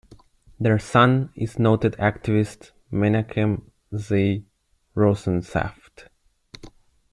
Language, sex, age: English, male, 19-29